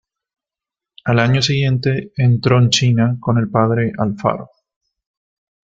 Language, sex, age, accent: Spanish, male, 30-39, Rioplatense: Argentina, Uruguay, este de Bolivia, Paraguay